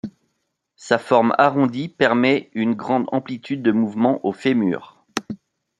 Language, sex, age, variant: French, male, 30-39, Français de métropole